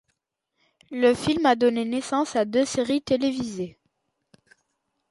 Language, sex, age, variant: French, male, 40-49, Français de métropole